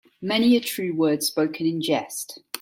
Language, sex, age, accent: English, female, 40-49, England English